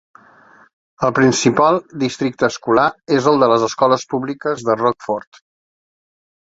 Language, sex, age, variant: Catalan, male, 40-49, Central